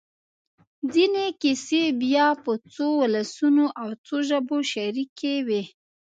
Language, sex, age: Pashto, female, 30-39